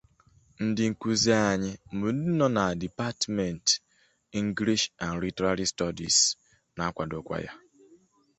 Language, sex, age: Igbo, male, 19-29